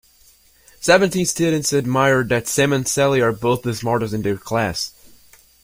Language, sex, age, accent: English, male, under 19, United States English